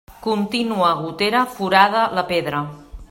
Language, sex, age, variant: Catalan, female, 40-49, Central